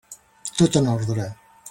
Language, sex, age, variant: Catalan, male, 50-59, Septentrional